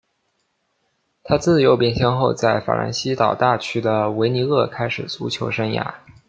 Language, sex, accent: Chinese, male, 出生地：湖北省